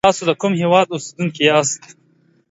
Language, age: Pashto, 19-29